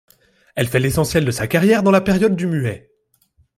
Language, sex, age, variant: French, male, 19-29, Français de métropole